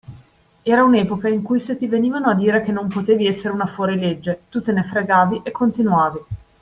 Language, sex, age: Italian, female, 30-39